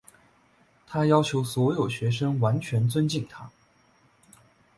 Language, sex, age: Chinese, male, 19-29